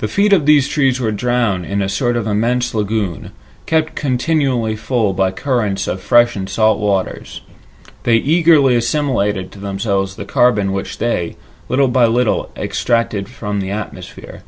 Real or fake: real